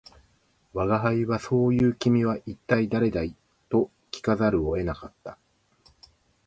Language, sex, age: Japanese, male, 50-59